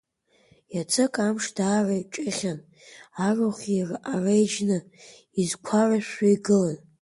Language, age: Abkhazian, under 19